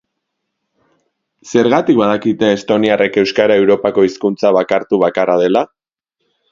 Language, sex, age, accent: Basque, male, 19-29, Mendebalekoa (Araba, Bizkaia, Gipuzkoako mendebaleko herri batzuk)